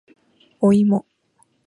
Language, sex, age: Japanese, female, 19-29